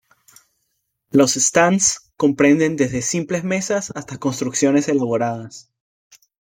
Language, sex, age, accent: Spanish, male, 30-39, Caribe: Cuba, Venezuela, Puerto Rico, República Dominicana, Panamá, Colombia caribeña, México caribeño, Costa del golfo de México